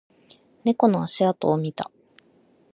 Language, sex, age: Japanese, female, 19-29